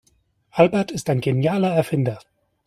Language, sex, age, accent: German, male, 40-49, Deutschland Deutsch